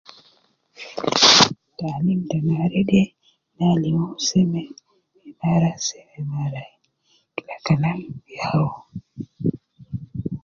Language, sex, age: Nubi, female, 60-69